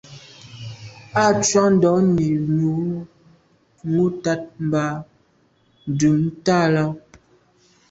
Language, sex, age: Medumba, female, 19-29